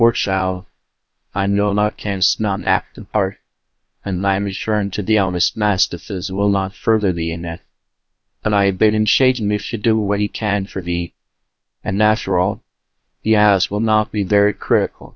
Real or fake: fake